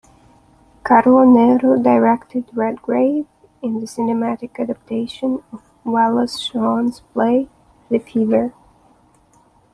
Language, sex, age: English, female, 19-29